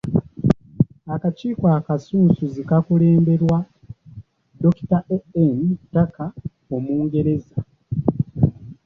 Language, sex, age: Ganda, male, under 19